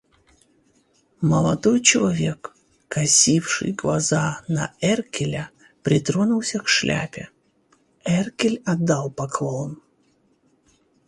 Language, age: Russian, 30-39